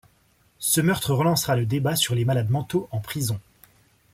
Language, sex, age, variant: French, male, 19-29, Français de métropole